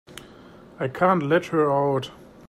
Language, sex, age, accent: English, male, 30-39, United States English